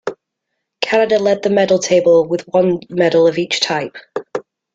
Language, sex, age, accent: English, female, 30-39, England English